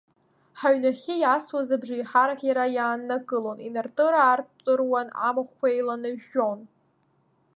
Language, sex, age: Abkhazian, female, under 19